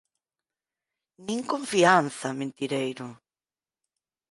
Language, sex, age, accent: Galician, female, 50-59, Central (sen gheada)